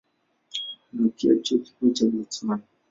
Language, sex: Swahili, male